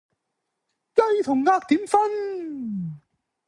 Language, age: Cantonese, 40-49